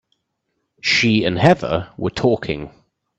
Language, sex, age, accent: English, male, 30-39, England English